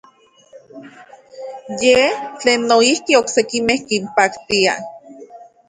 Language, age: Central Puebla Nahuatl, 30-39